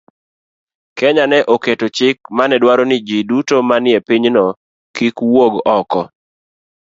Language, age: Luo (Kenya and Tanzania), 19-29